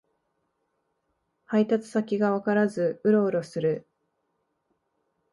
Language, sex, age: Japanese, female, 30-39